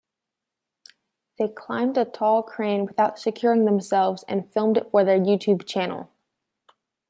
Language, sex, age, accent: English, female, under 19, United States English